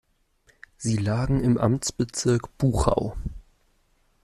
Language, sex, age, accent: German, male, under 19, Deutschland Deutsch